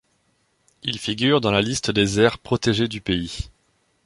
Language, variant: French, Français de métropole